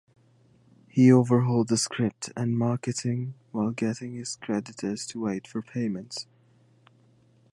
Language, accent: English, United States English